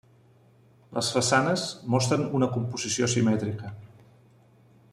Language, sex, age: Catalan, male, 40-49